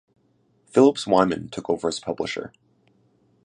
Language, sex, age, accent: English, male, 19-29, United States English